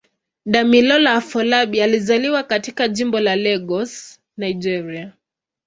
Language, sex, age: Swahili, female, 19-29